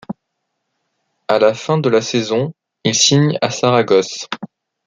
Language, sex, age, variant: French, male, 19-29, Français de métropole